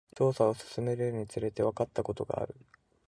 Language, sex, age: Japanese, male, 19-29